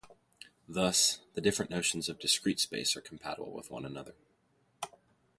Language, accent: English, United States English